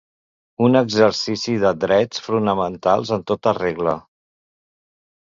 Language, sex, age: Catalan, male, 50-59